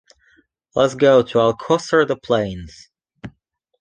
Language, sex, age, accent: English, male, 19-29, Welsh English